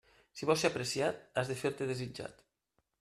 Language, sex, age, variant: Catalan, male, 30-39, Nord-Occidental